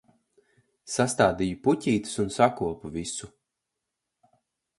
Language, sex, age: Latvian, male, 30-39